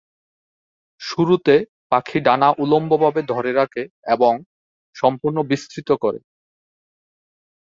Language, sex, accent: Bengali, male, প্রমিত বাংলা